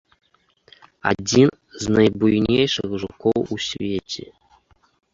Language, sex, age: Belarusian, male, 30-39